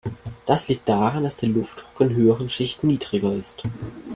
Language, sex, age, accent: German, male, under 19, Deutschland Deutsch